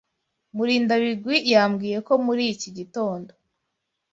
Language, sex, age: Kinyarwanda, female, 19-29